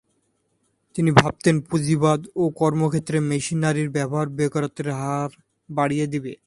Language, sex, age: Bengali, male, 19-29